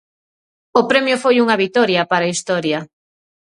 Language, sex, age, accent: Galician, female, 40-49, Normativo (estándar)